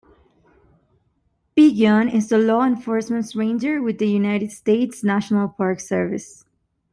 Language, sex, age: English, female, 19-29